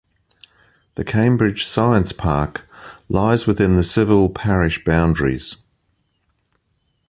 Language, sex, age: English, male, 50-59